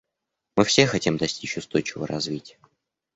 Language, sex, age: Russian, male, under 19